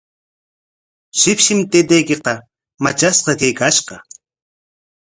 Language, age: Corongo Ancash Quechua, 40-49